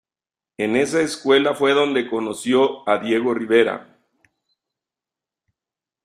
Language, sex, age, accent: Spanish, male, 50-59, México